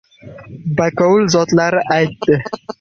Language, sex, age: Uzbek, male, under 19